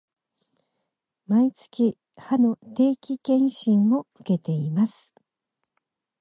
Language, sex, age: Japanese, female, 50-59